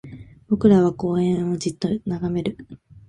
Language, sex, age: Japanese, female, 19-29